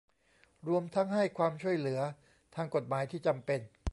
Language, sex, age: Thai, male, 50-59